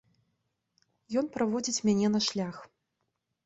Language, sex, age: Belarusian, female, 19-29